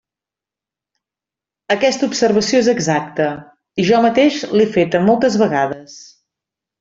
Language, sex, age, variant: Catalan, female, 50-59, Central